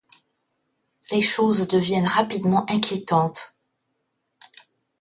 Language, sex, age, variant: French, female, 50-59, Français de métropole